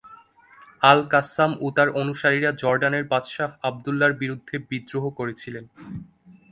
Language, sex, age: Bengali, male, 19-29